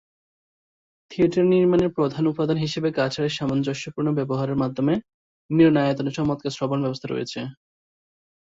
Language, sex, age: Bengali, male, 19-29